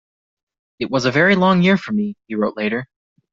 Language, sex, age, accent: English, male, 19-29, United States English